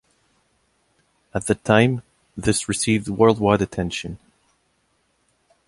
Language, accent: English, Canadian English